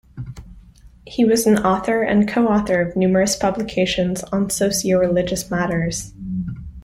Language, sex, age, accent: English, female, 19-29, United States English